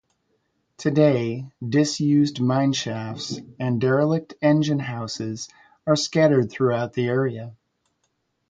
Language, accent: English, United States English